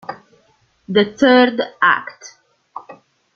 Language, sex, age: Italian, female, 19-29